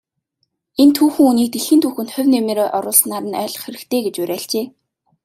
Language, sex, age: Mongolian, female, 19-29